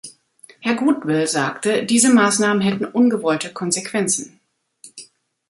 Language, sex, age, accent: German, female, 50-59, Deutschland Deutsch